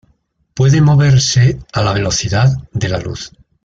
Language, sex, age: Spanish, male, 60-69